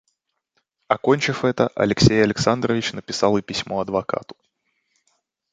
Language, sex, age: Russian, male, 19-29